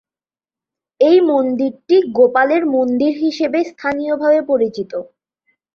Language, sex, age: Bengali, female, 19-29